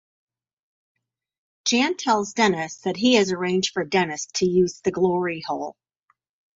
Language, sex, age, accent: English, female, 60-69, United States English